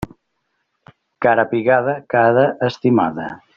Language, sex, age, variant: Catalan, male, 60-69, Central